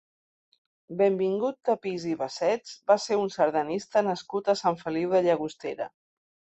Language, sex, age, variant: Catalan, female, 50-59, Central